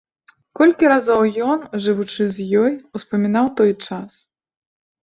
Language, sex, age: Belarusian, female, 30-39